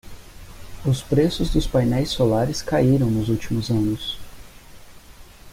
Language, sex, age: Portuguese, male, 30-39